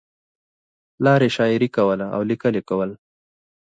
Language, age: Pashto, 19-29